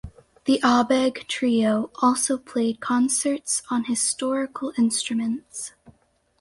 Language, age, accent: English, under 19, United States English